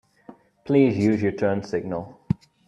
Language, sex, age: English, male, 19-29